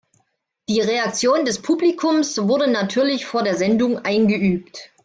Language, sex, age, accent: German, female, 40-49, Deutschland Deutsch